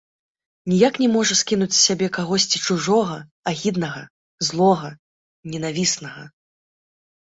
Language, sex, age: Belarusian, female, 19-29